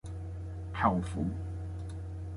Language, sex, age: Cantonese, male, 30-39